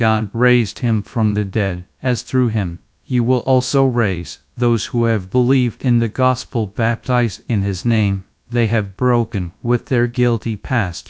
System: TTS, GradTTS